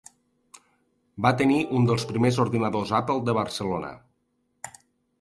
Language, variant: Catalan, Nord-Occidental